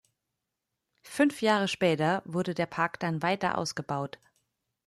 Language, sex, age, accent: German, female, 30-39, Deutschland Deutsch